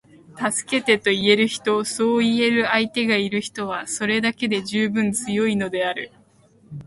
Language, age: Japanese, 19-29